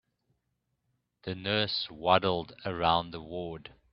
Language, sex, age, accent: English, male, 30-39, Southern African (South Africa, Zimbabwe, Namibia)